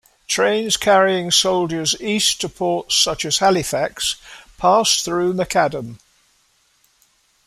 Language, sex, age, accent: English, male, 70-79, England English